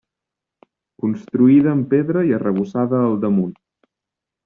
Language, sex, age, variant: Catalan, male, 19-29, Central